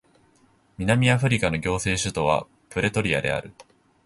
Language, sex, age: Japanese, male, 19-29